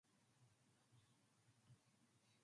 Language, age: English, 19-29